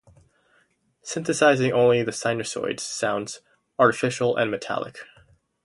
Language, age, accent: English, 19-29, United States English